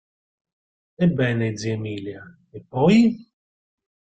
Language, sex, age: Italian, male, 30-39